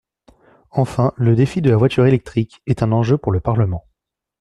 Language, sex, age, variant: French, male, 19-29, Français de métropole